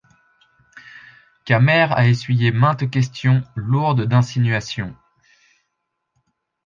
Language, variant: French, Français de métropole